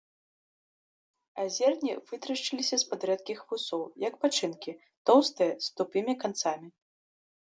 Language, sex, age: Belarusian, female, 19-29